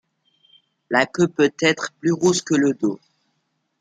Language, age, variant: French, under 19, Français de métropole